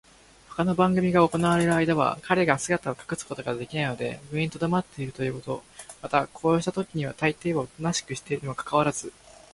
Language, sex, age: Japanese, male, 19-29